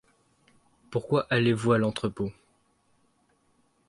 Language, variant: French, Français de métropole